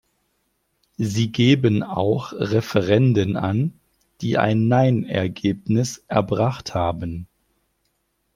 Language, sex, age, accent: German, male, 40-49, Deutschland Deutsch